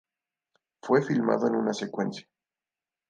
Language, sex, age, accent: Spanish, male, 19-29, México